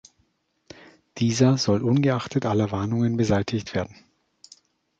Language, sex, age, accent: German, male, 40-49, Deutschland Deutsch